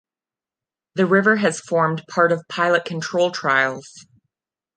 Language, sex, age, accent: English, female, 30-39, United States English